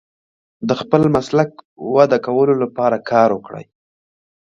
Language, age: Pashto, 19-29